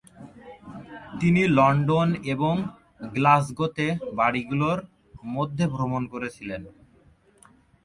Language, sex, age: Bengali, male, 19-29